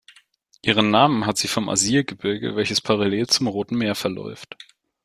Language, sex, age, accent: German, male, 19-29, Deutschland Deutsch